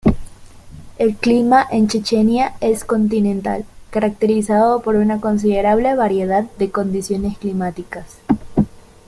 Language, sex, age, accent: Spanish, female, 19-29, Andino-Pacífico: Colombia, Perú, Ecuador, oeste de Bolivia y Venezuela andina